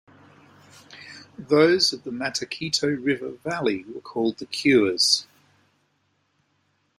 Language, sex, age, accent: English, male, 50-59, Australian English